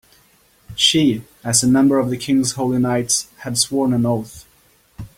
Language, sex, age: English, male, 30-39